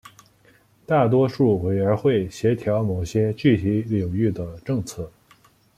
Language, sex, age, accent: Chinese, male, 19-29, 出生地：河南省